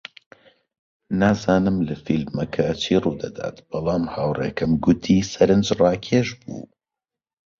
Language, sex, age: Central Kurdish, male, under 19